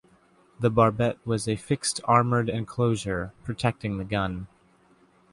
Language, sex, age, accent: English, male, 19-29, United States English